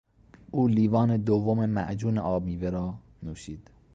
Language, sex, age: Persian, male, 19-29